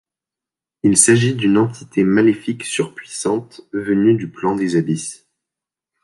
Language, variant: French, Français de métropole